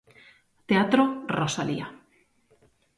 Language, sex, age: Galician, female, 30-39